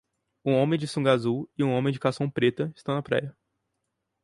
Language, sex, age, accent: Portuguese, male, 19-29, Mineiro